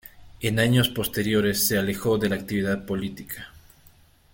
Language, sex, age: Spanish, male, 30-39